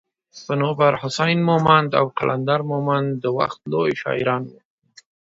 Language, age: Pashto, 19-29